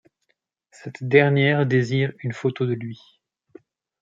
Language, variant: French, Français de métropole